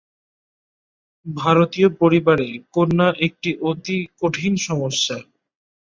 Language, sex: Bengali, male